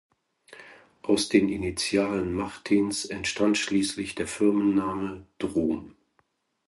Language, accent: German, Deutschland Deutsch